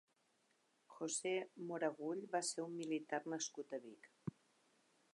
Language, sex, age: Catalan, female, 50-59